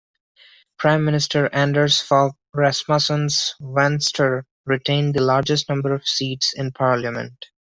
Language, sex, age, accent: English, male, 19-29, India and South Asia (India, Pakistan, Sri Lanka)